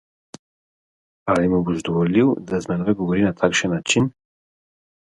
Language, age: Slovenian, 40-49